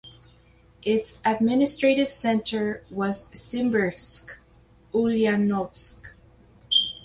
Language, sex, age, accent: English, female, 40-49, United States English